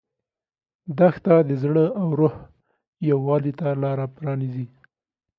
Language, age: Pashto, 19-29